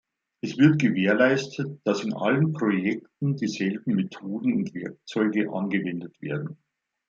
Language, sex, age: German, male, 60-69